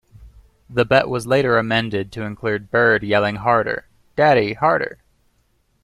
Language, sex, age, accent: English, male, 19-29, United States English